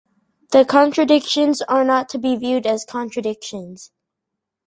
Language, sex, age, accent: English, male, under 19, United States English